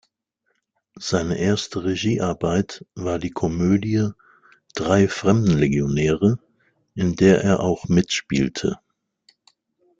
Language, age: German, 50-59